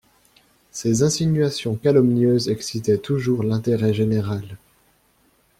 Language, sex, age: French, male, 19-29